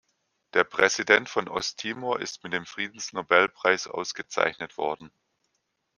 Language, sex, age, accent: German, male, 40-49, Deutschland Deutsch